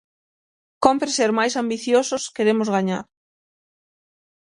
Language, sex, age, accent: Galician, female, 19-29, Oriental (común en zona oriental); Normativo (estándar)